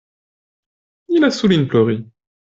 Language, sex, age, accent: Esperanto, male, 19-29, Internacia